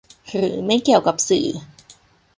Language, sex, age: Thai, female, 30-39